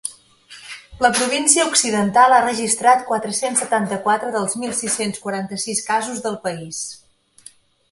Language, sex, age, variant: Catalan, female, 30-39, Central